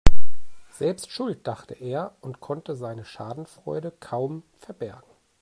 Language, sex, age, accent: German, male, 40-49, Deutschland Deutsch